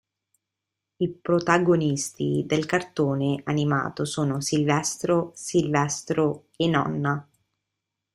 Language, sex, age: Italian, female, 30-39